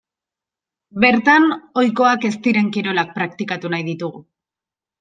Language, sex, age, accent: Basque, female, 19-29, Erdialdekoa edo Nafarra (Gipuzkoa, Nafarroa)